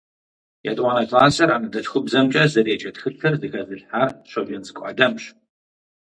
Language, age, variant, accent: Kabardian, 40-49, Адыгэбзэ (Къэбэрдей, Кирил, псоми зэдай), Джылэхъстэней (Gilahsteney)